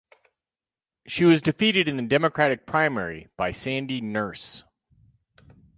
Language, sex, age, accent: English, male, 50-59, United States English